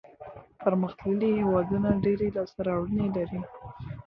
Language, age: Pashto, under 19